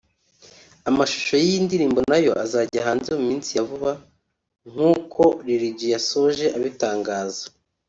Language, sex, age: Kinyarwanda, male, 30-39